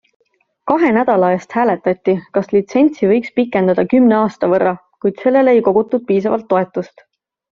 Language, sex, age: Estonian, female, 19-29